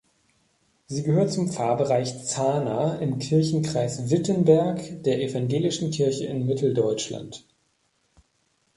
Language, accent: German, Deutschland Deutsch